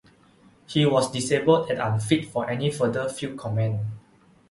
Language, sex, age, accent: English, male, 19-29, Malaysian English